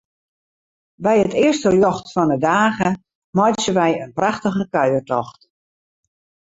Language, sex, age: Western Frisian, female, 50-59